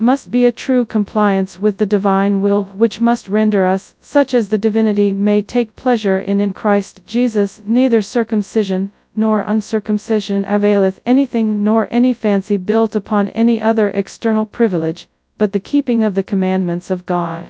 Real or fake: fake